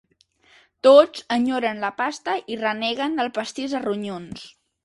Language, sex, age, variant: Catalan, male, under 19, Central